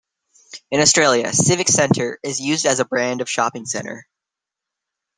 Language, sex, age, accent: English, male, under 19, United States English